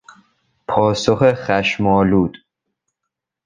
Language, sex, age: Persian, male, under 19